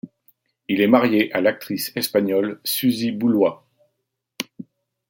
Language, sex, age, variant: French, male, 40-49, Français de métropole